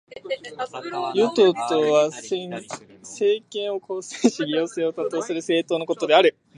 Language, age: Japanese, under 19